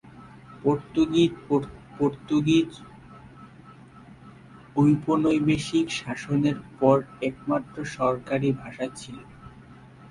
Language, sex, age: Bengali, male, 19-29